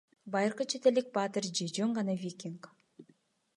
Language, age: Kyrgyz, 19-29